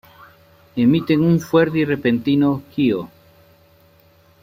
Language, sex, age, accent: Spanish, male, 40-49, Andino-Pacífico: Colombia, Perú, Ecuador, oeste de Bolivia y Venezuela andina